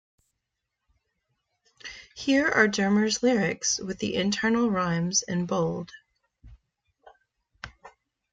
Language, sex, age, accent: English, female, 40-49, United States English